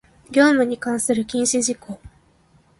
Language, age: Japanese, 19-29